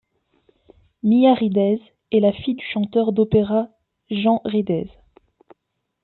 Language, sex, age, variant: French, female, 19-29, Français de métropole